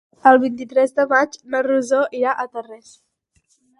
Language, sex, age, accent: Catalan, female, under 19, gironí